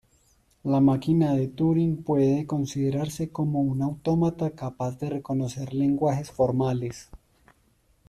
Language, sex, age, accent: Spanish, male, 30-39, Caribe: Cuba, Venezuela, Puerto Rico, República Dominicana, Panamá, Colombia caribeña, México caribeño, Costa del golfo de México